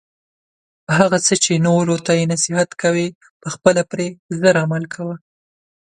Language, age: Pashto, 19-29